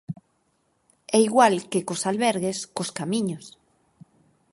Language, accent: Galician, Normativo (estándar)